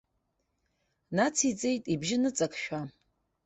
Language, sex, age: Abkhazian, female, 30-39